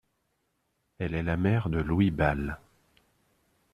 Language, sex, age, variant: French, male, 30-39, Français de métropole